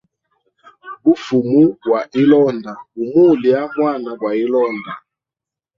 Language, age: Hemba, 40-49